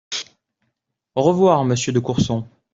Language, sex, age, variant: French, male, 19-29, Français de métropole